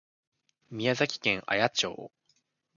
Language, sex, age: Japanese, male, 19-29